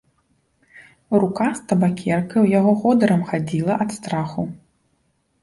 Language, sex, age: Belarusian, female, 30-39